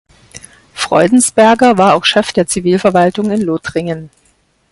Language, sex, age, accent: German, female, 50-59, Deutschland Deutsch